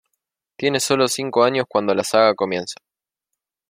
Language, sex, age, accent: Spanish, male, 19-29, Rioplatense: Argentina, Uruguay, este de Bolivia, Paraguay